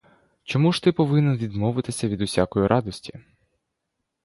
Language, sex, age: Ukrainian, male, 19-29